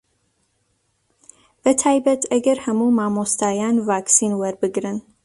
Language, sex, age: Central Kurdish, female, 19-29